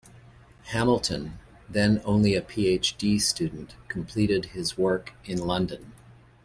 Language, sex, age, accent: English, male, 50-59, Canadian English